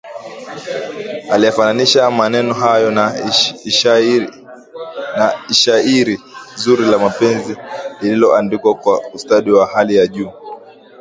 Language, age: Swahili, 19-29